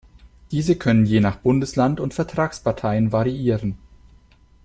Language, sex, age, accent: German, male, 19-29, Deutschland Deutsch